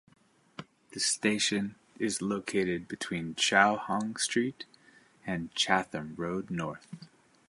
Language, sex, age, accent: English, male, 30-39, United States English